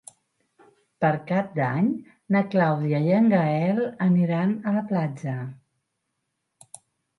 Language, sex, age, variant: Catalan, female, 50-59, Central